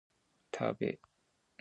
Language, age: Seri, 19-29